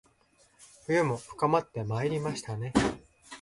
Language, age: Japanese, 40-49